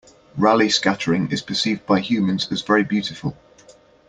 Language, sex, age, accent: English, male, 30-39, England English